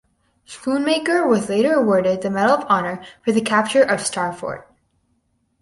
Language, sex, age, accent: English, female, under 19, United States English